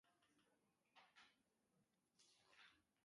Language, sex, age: Basque, male, under 19